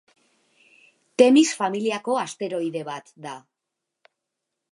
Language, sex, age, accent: Basque, female, 40-49, Erdialdekoa edo Nafarra (Gipuzkoa, Nafarroa)